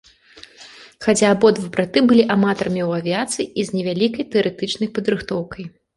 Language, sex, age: Belarusian, female, 19-29